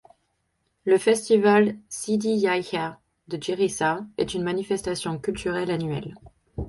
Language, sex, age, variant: French, female, 19-29, Français de métropole